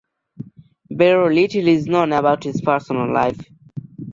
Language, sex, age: English, male, under 19